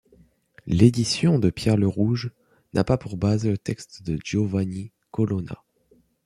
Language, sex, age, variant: French, male, under 19, Français de métropole